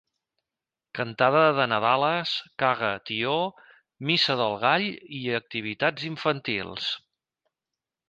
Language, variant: Catalan, Central